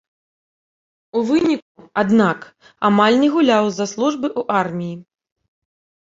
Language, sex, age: Belarusian, female, 30-39